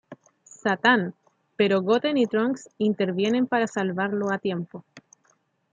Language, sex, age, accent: Spanish, female, 30-39, Chileno: Chile, Cuyo